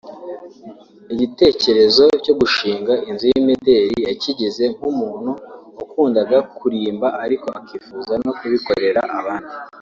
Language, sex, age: Kinyarwanda, male, under 19